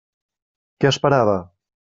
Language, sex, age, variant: Catalan, male, 40-49, Central